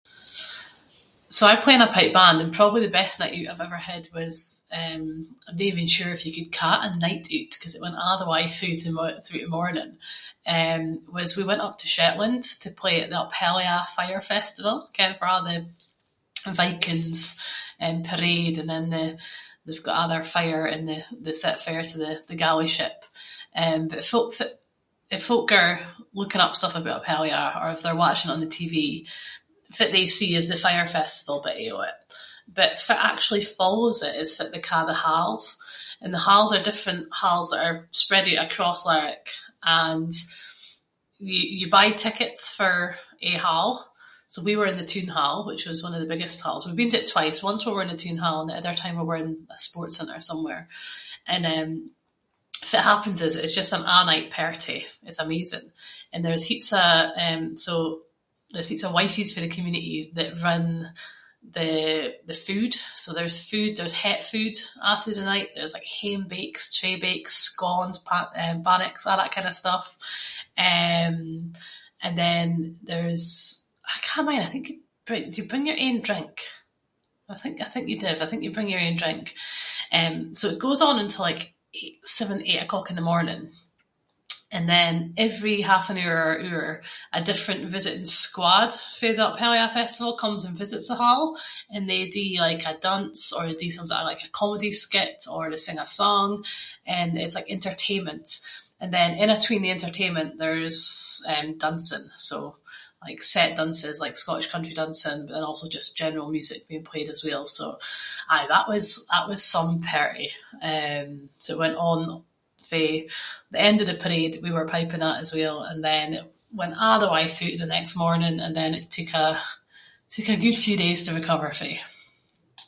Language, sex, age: Scots, female, 30-39